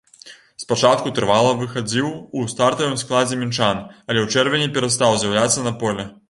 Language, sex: Belarusian, male